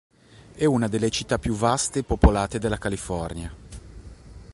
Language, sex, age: Italian, male, 40-49